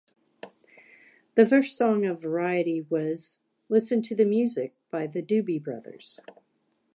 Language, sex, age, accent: English, female, 50-59, United States English